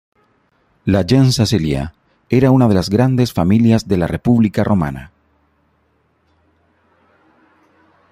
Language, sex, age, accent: Spanish, male, 50-59, América central